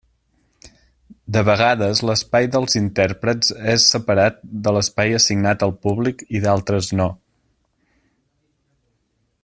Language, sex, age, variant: Catalan, male, 19-29, Central